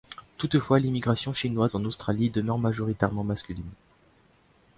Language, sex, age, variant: French, male, under 19, Français de métropole